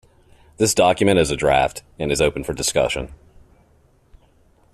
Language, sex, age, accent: English, male, 30-39, United States English